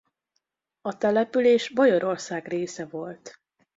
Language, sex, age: Hungarian, female, 19-29